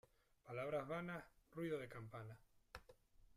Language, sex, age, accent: Spanish, male, 40-49, España: Islas Canarias